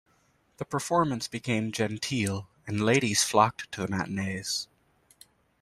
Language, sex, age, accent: English, male, 19-29, United States English